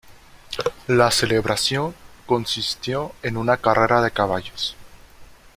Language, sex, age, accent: Spanish, male, 19-29, México